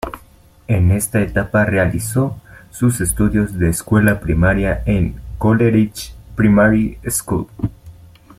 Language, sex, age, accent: Spanish, male, 19-29, México